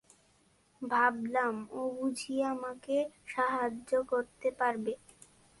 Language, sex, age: Bengali, male, under 19